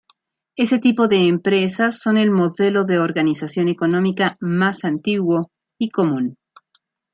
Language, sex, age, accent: Spanish, female, 50-59, México